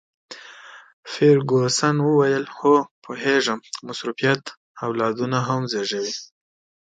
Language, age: Pashto, 19-29